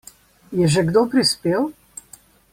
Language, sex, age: Slovenian, female, 50-59